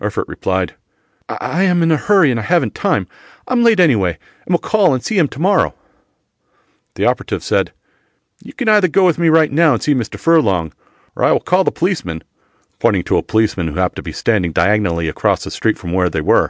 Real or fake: real